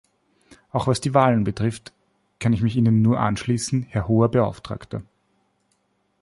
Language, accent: German, Österreichisches Deutsch